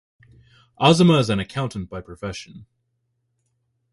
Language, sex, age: English, male, 19-29